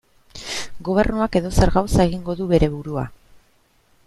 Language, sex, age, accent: Basque, female, 30-39, Mendebalekoa (Araba, Bizkaia, Gipuzkoako mendebaleko herri batzuk)